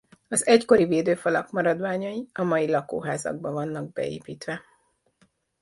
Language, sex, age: Hungarian, female, 40-49